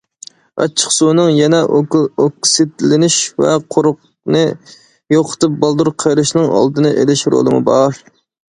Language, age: Uyghur, 19-29